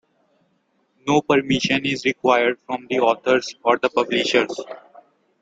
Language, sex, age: English, male, 19-29